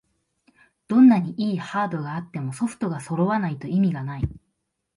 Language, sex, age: Japanese, female, 19-29